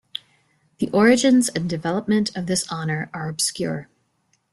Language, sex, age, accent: English, female, 40-49, United States English